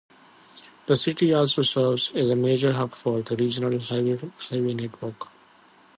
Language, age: English, 40-49